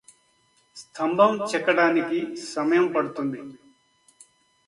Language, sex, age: Telugu, male, 60-69